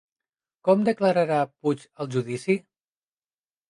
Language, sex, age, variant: Catalan, male, 30-39, Central